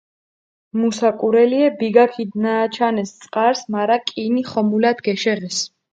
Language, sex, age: Mingrelian, female, 19-29